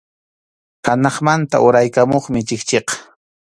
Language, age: Arequipa-La Unión Quechua, 30-39